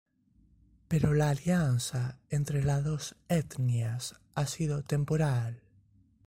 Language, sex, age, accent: Spanish, male, 19-29, España: Sur peninsular (Andalucia, Extremadura, Murcia)